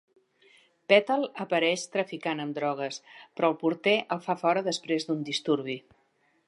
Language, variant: Catalan, Central